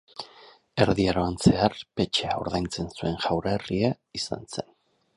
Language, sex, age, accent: Basque, male, 50-59, Erdialdekoa edo Nafarra (Gipuzkoa, Nafarroa)